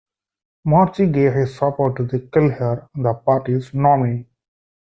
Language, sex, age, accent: English, female, 19-29, India and South Asia (India, Pakistan, Sri Lanka)